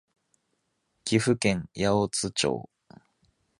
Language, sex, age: Japanese, male, 19-29